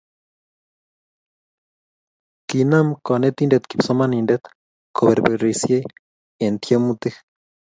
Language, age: Kalenjin, 19-29